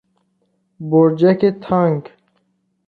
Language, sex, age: Persian, male, 19-29